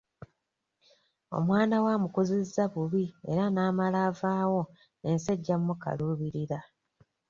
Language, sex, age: Ganda, female, 19-29